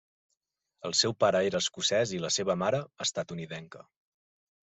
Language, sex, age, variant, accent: Catalan, male, 30-39, Central, central